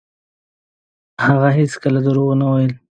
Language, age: Pashto, 30-39